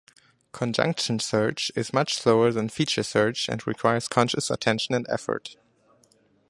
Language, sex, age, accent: English, male, 19-29, German English